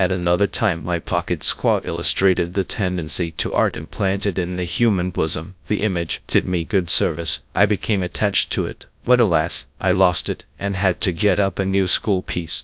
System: TTS, GradTTS